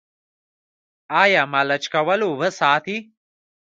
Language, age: Pashto, 19-29